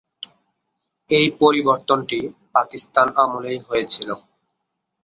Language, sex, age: Bengali, male, 19-29